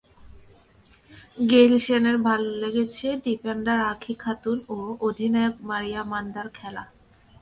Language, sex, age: Bengali, female, 19-29